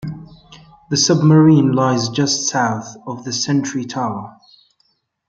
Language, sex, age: English, male, 19-29